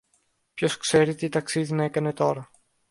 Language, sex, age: Greek, male, under 19